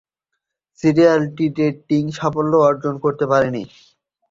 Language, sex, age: Bengali, male, 19-29